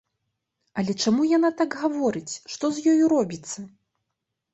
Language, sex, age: Belarusian, female, 19-29